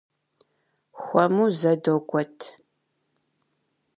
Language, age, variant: Kabardian, 19-29, Адыгэбзэ (Къэбэрдей, Кирил, псоми зэдай)